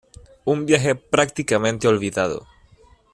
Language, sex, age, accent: Spanish, male, 19-29, Caribe: Cuba, Venezuela, Puerto Rico, República Dominicana, Panamá, Colombia caribeña, México caribeño, Costa del golfo de México